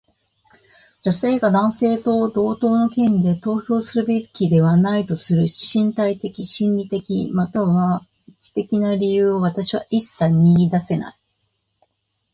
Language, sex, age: Japanese, female, 50-59